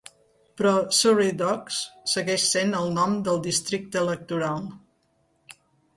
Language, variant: Catalan, Central